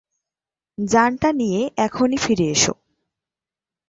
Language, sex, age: Bengali, female, 19-29